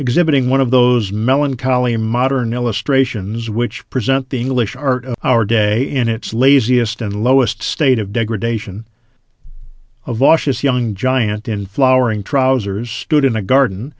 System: none